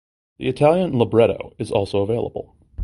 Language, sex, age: English, male, 19-29